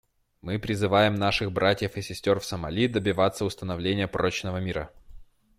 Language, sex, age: Russian, male, 19-29